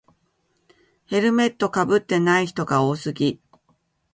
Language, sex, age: Japanese, female, 50-59